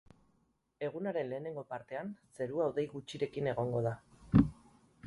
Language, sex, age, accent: Basque, female, 40-49, Erdialdekoa edo Nafarra (Gipuzkoa, Nafarroa)